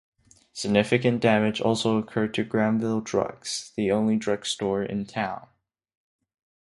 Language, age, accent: English, under 19, Canadian English